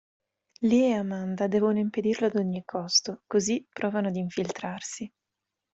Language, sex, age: Italian, female, 19-29